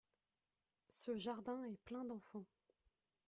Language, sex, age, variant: French, female, 30-39, Français de métropole